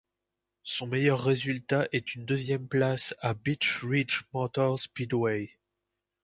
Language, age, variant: French, 40-49, Français de métropole